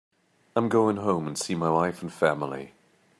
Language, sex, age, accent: English, male, 30-39, England English